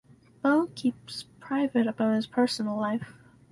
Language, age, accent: English, under 19, Canadian English